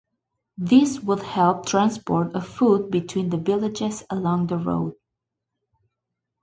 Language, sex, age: English, female, 19-29